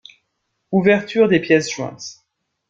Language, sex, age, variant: French, male, 19-29, Français de métropole